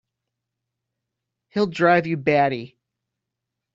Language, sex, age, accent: English, male, 19-29, United States English